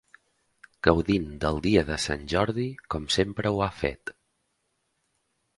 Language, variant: Catalan, Central